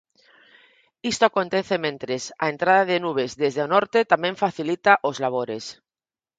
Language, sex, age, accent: Galician, female, 40-49, Normativo (estándar)